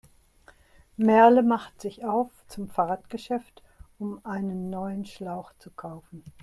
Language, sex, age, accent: German, female, 70-79, Deutschland Deutsch